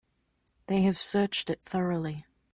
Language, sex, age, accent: English, female, 30-39, Australian English